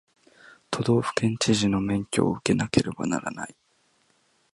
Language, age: Japanese, 19-29